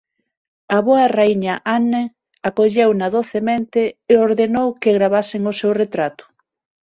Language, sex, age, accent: Galician, female, 30-39, Normativo (estándar); Neofalante